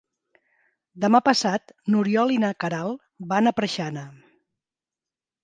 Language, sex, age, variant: Catalan, female, 50-59, Central